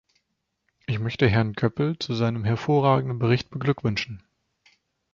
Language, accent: German, Deutschland Deutsch